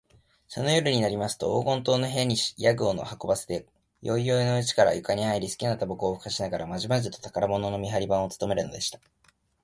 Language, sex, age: Japanese, male, 19-29